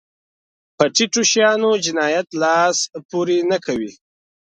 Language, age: Pashto, 19-29